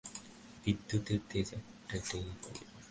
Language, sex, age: Bengali, male, under 19